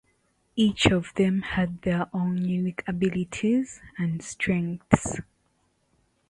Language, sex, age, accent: English, female, 19-29, Southern African (South Africa, Zimbabwe, Namibia)